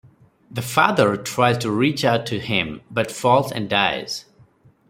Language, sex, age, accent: English, male, 30-39, United States English; India and South Asia (India, Pakistan, Sri Lanka)